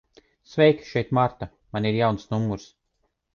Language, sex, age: Latvian, male, 30-39